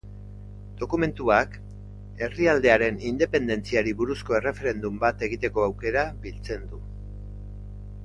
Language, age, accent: Basque, 60-69, Erdialdekoa edo Nafarra (Gipuzkoa, Nafarroa)